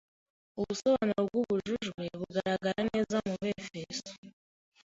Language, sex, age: Kinyarwanda, female, 19-29